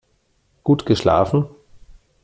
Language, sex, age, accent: German, male, 40-49, Deutschland Deutsch